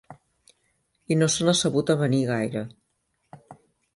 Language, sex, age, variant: Catalan, female, 50-59, Central